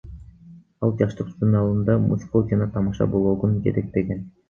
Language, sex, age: Kyrgyz, male, 19-29